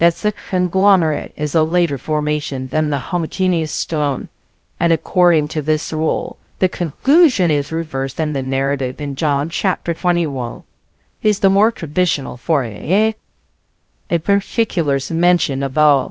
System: TTS, VITS